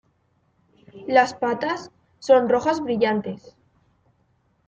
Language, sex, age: Spanish, female, under 19